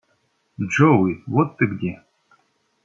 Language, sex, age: Russian, male, 30-39